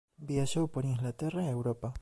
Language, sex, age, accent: Galician, male, 19-29, Central (gheada)